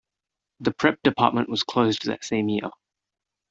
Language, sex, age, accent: English, male, 19-29, Australian English